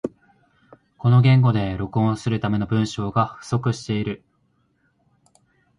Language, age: Japanese, 19-29